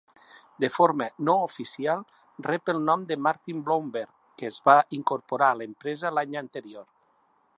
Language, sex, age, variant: Catalan, male, 60-69, Central